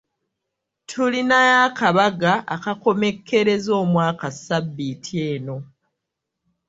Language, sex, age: Ganda, female, 19-29